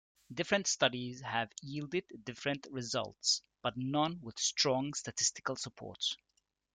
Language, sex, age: English, male, 30-39